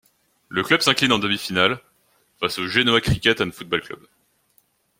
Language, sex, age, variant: French, male, 19-29, Français de métropole